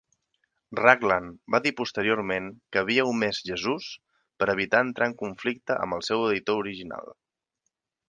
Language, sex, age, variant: Catalan, male, 30-39, Central